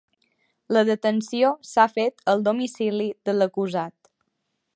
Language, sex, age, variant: Catalan, female, under 19, Balear